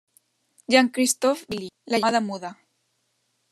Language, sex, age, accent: Spanish, female, under 19, España: Norte peninsular (Asturias, Castilla y León, Cantabria, País Vasco, Navarra, Aragón, La Rioja, Guadalajara, Cuenca)